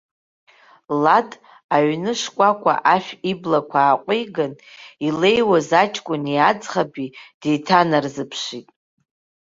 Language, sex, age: Abkhazian, female, 40-49